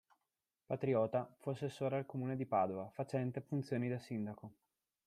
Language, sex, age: Italian, male, 30-39